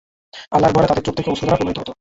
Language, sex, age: Bengali, male, 19-29